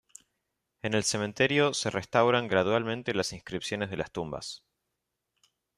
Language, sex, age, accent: Spanish, male, 30-39, Rioplatense: Argentina, Uruguay, este de Bolivia, Paraguay